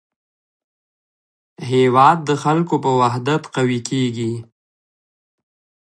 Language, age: Pashto, 19-29